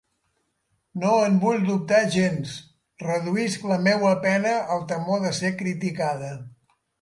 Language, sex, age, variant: Catalan, male, 70-79, Central